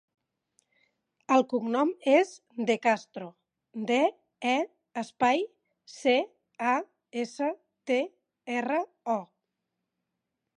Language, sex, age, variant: Catalan, female, 30-39, Central